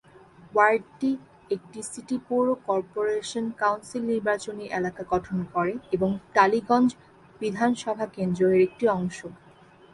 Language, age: Bengali, 19-29